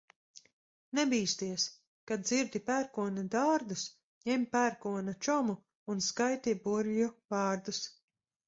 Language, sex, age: Latvian, female, 40-49